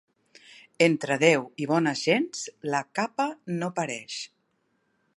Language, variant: Catalan, Central